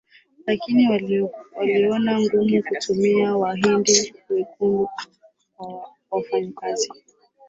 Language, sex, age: Swahili, female, 19-29